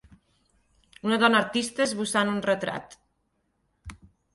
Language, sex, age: Catalan, female, 50-59